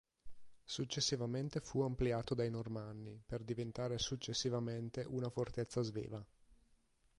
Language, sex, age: Italian, male, 30-39